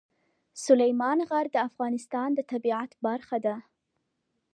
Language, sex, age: Pashto, female, under 19